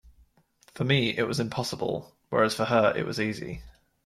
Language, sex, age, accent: English, male, 30-39, England English